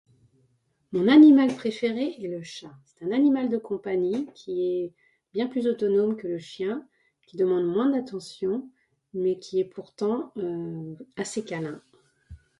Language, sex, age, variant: French, female, 40-49, Français de métropole